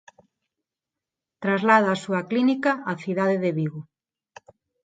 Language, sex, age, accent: Galician, female, 40-49, Neofalante